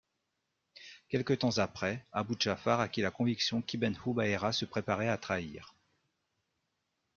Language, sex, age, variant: French, male, 40-49, Français de métropole